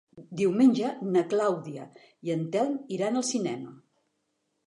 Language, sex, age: Catalan, female, 60-69